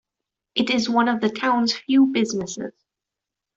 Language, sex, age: English, female, under 19